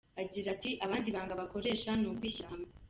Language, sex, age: Kinyarwanda, female, under 19